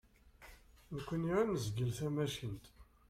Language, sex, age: Kabyle, male, 50-59